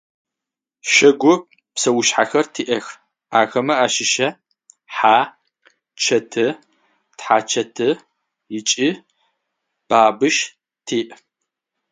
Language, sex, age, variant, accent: Adyghe, male, 40-49, Адыгабзэ (Кирил, пстэумэ зэдыряе), Бжъэдыгъу (Bjeduğ)